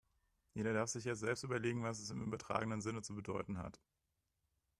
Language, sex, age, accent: German, male, 19-29, Deutschland Deutsch